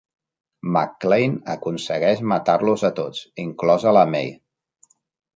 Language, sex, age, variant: Catalan, male, 40-49, Central